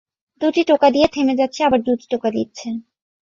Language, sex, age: Bengali, female, 19-29